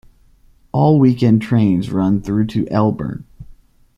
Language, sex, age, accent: English, male, 30-39, United States English